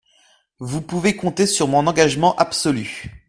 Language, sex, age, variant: French, male, 19-29, Français de métropole